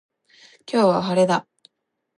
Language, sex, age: Japanese, female, 19-29